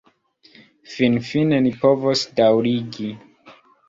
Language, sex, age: Esperanto, male, 19-29